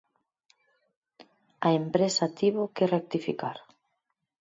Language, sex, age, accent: Galician, female, 30-39, Normativo (estándar)